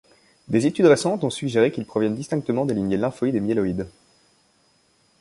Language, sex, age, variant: French, male, 19-29, Français de métropole